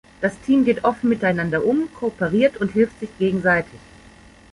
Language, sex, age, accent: German, female, 40-49, Deutschland Deutsch